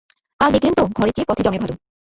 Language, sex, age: Bengali, female, 30-39